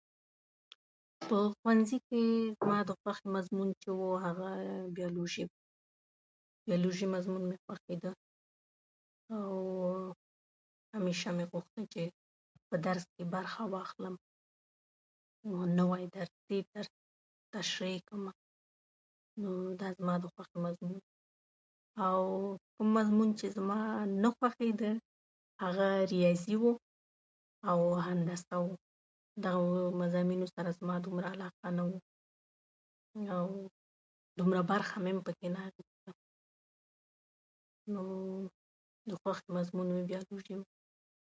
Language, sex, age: Pashto, female, 30-39